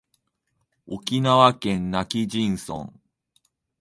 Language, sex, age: Japanese, male, 19-29